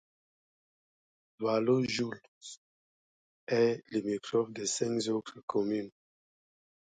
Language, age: French, 30-39